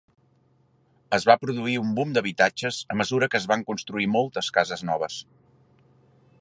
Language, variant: Catalan, Central